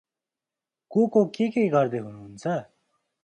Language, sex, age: Nepali, male, 19-29